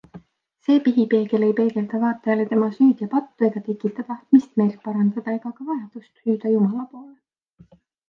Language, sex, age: Estonian, female, 19-29